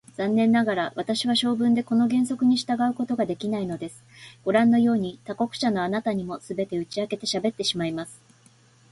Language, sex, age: Japanese, female, 40-49